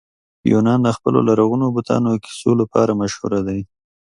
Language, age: Pashto, 30-39